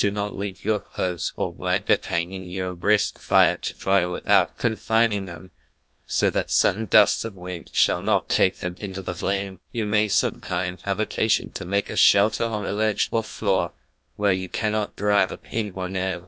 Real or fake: fake